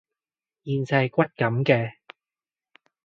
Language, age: Cantonese, 40-49